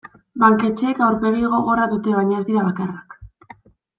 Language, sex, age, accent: Basque, female, 19-29, Mendebalekoa (Araba, Bizkaia, Gipuzkoako mendebaleko herri batzuk)